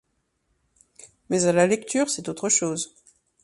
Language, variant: French, Français de métropole